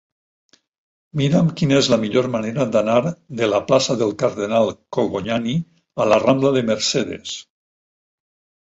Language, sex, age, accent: Catalan, male, 60-69, valencià